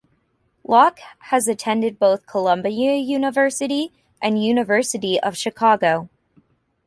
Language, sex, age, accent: English, female, 19-29, United States English